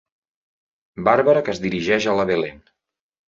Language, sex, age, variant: Catalan, male, 30-39, Central